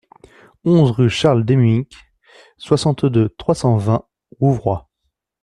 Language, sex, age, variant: French, male, 19-29, Français de métropole